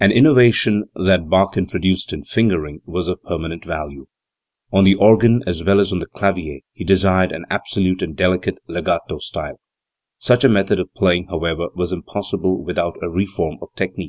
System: none